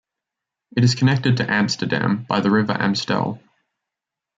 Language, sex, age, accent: English, male, under 19, Australian English